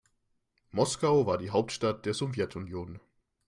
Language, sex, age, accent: German, male, 19-29, Deutschland Deutsch